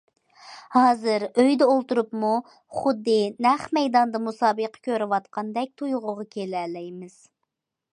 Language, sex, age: Uyghur, female, 19-29